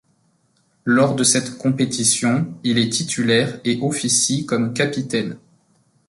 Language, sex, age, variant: French, male, 30-39, Français de métropole